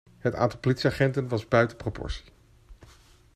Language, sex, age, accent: Dutch, male, 40-49, Nederlands Nederlands